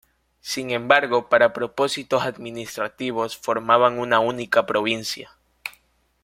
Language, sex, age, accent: Spanish, male, 19-29, América central